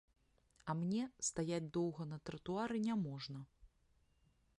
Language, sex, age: Belarusian, female, 30-39